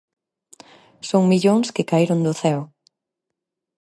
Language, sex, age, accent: Galician, female, 30-39, Normativo (estándar)